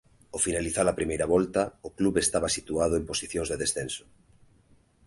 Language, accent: Galician, Normativo (estándar)